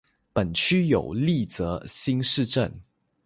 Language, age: Chinese, 19-29